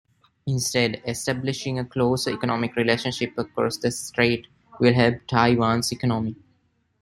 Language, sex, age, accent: English, male, 19-29, India and South Asia (India, Pakistan, Sri Lanka)